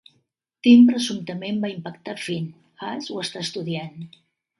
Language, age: Catalan, 60-69